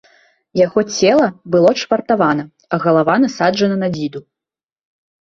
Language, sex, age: Belarusian, female, 19-29